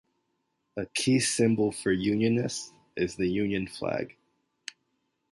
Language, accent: English, United States English